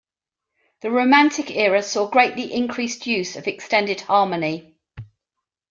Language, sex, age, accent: English, female, 50-59, England English